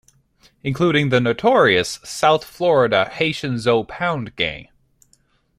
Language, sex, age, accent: English, male, 19-29, United States English